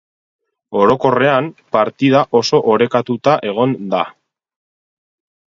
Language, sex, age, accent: Basque, male, 30-39, Erdialdekoa edo Nafarra (Gipuzkoa, Nafarroa)